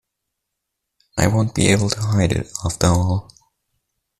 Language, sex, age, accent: English, male, 19-29, United States English